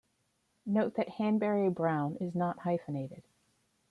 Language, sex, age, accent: English, female, 40-49, United States English